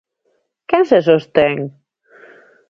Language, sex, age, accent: Galician, female, 30-39, Normativo (estándar)